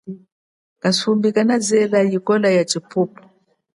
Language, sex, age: Chokwe, female, 40-49